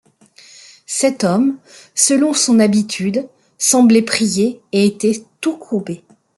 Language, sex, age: French, female, 50-59